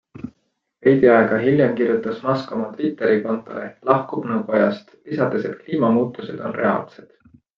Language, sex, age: Estonian, male, 30-39